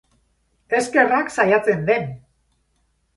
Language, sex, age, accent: Basque, male, 50-59, Mendebalekoa (Araba, Bizkaia, Gipuzkoako mendebaleko herri batzuk)